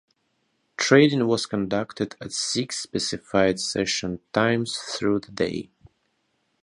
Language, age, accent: English, 19-29, Russian